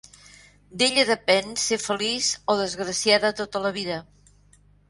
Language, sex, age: Catalan, female, 70-79